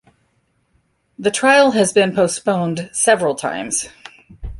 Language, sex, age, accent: English, female, 60-69, United States English